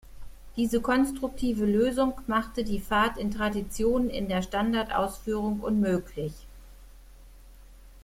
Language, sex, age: German, female, 50-59